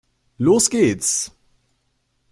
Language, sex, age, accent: German, male, 19-29, Deutschland Deutsch